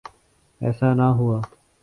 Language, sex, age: Urdu, male, 19-29